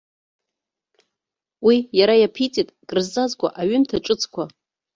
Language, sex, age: Abkhazian, female, 30-39